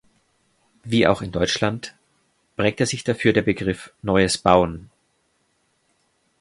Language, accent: German, Deutschland Deutsch